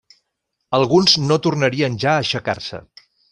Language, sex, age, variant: Catalan, male, 40-49, Central